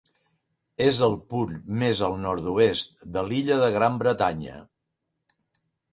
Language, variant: Catalan, Central